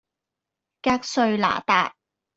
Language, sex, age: Cantonese, female, 19-29